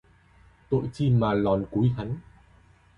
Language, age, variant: Vietnamese, 19-29, Hà Nội